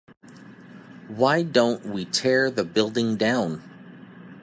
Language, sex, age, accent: English, male, 30-39, United States English